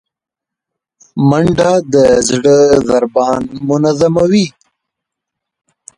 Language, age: Pashto, 30-39